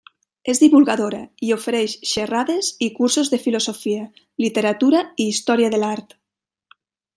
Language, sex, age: Catalan, female, 30-39